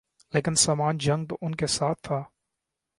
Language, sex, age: Urdu, male, 19-29